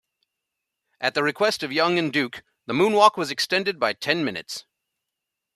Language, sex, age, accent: English, male, 50-59, United States English